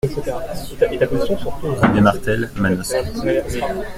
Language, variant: French, Français de métropole